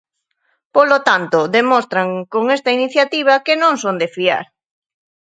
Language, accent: Galician, Central (gheada)